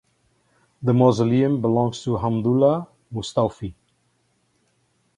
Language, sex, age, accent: English, male, 60-69, United States English